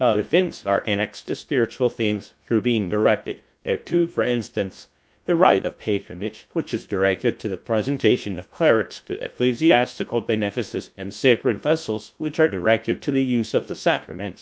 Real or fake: fake